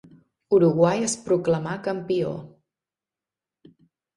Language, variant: Catalan, Septentrional